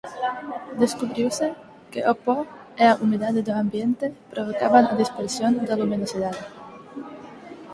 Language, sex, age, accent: Galician, female, 19-29, Neofalante